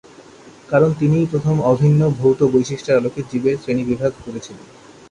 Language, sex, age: Bengali, male, 19-29